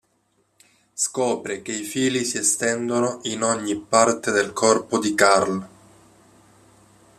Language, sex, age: Italian, male, 19-29